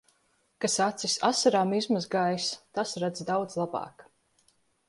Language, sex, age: Latvian, female, 19-29